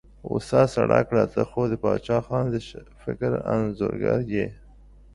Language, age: Pashto, 40-49